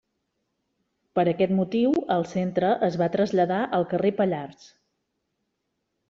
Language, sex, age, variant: Catalan, female, 40-49, Central